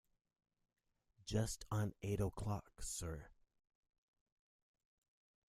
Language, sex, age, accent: English, male, 40-49, United States English